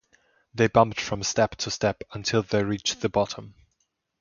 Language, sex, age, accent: English, male, under 19, England English